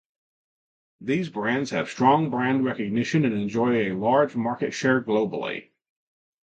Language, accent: English, United States English